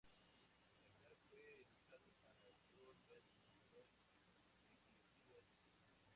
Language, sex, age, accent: Spanish, male, 19-29, México